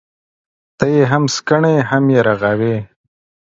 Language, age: Pashto, 30-39